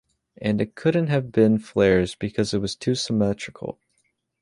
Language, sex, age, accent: English, male, under 19, United States English